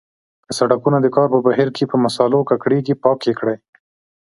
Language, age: Pashto, 30-39